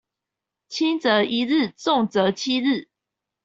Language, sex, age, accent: Chinese, female, 19-29, 出生地：臺北市